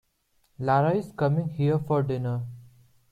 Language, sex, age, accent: English, male, 19-29, India and South Asia (India, Pakistan, Sri Lanka)